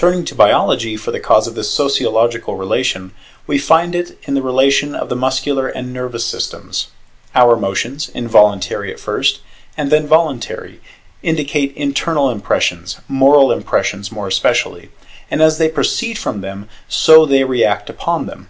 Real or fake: real